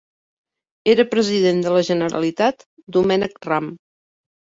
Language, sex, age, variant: Catalan, female, 50-59, Central